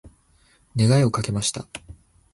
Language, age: Japanese, under 19